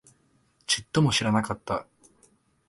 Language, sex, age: Japanese, male, 19-29